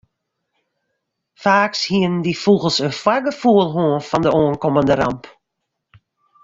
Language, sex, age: Western Frisian, female, 60-69